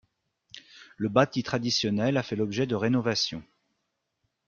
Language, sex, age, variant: French, male, 40-49, Français de métropole